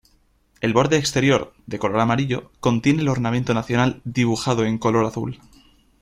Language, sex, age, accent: Spanish, male, under 19, España: Norte peninsular (Asturias, Castilla y León, Cantabria, País Vasco, Navarra, Aragón, La Rioja, Guadalajara, Cuenca)